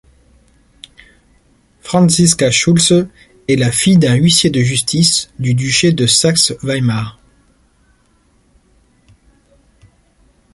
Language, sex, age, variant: French, male, 30-39, Français de métropole